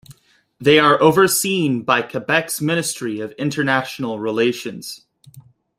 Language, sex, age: English, male, 19-29